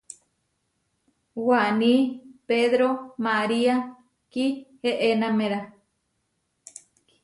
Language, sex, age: Huarijio, female, 30-39